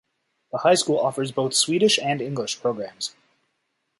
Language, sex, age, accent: English, male, 30-39, Canadian English